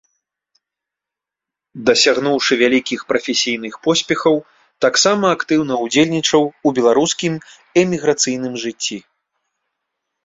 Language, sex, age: Belarusian, male, 40-49